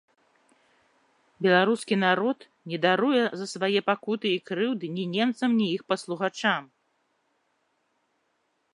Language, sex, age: Belarusian, female, 30-39